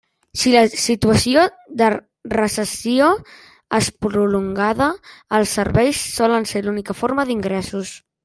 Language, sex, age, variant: Catalan, male, under 19, Central